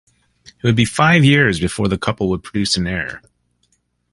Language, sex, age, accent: English, male, 40-49, United States English